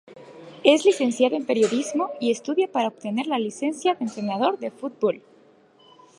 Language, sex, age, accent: Spanish, female, 19-29, México